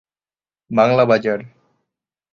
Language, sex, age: Bengali, male, 19-29